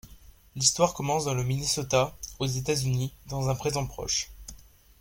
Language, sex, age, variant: French, male, under 19, Français de métropole